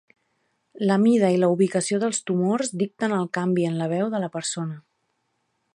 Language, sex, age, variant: Catalan, female, 50-59, Central